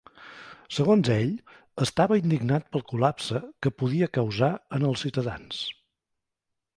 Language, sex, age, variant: Catalan, male, 40-49, Central